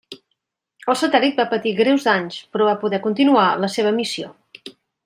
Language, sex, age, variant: Catalan, female, 50-59, Central